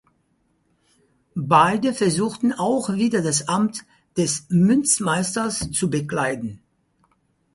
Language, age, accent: German, 50-59, Deutschland Deutsch